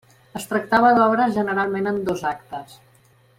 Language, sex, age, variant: Catalan, female, 50-59, Central